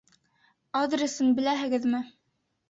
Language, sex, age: Bashkir, female, 19-29